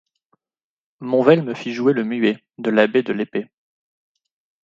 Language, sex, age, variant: French, male, 19-29, Français de métropole